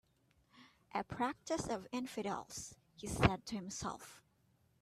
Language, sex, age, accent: English, female, 19-29, Filipino